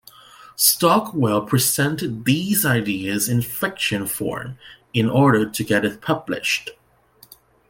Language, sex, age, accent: English, male, 30-39, Canadian English